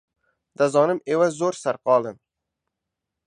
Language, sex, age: Central Kurdish, male, 19-29